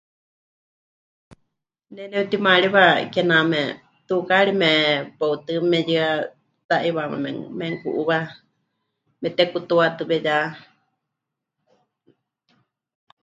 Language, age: Huichol, 30-39